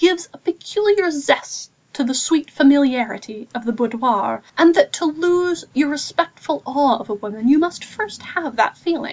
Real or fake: real